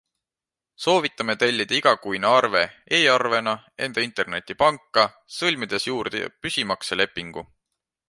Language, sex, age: Estonian, male, 19-29